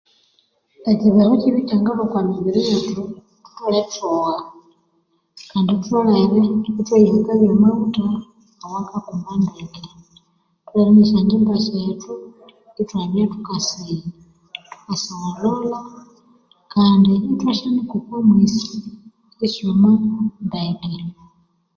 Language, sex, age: Konzo, female, 30-39